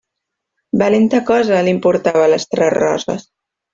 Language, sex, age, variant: Catalan, female, 19-29, Central